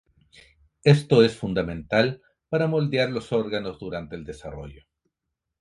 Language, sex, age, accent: Spanish, male, 30-39, Chileno: Chile, Cuyo